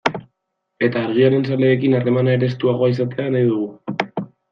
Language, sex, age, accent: Basque, male, 19-29, Erdialdekoa edo Nafarra (Gipuzkoa, Nafarroa)